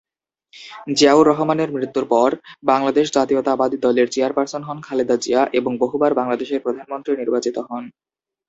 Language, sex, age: Bengali, male, 19-29